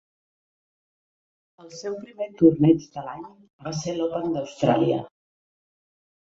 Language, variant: Catalan, Central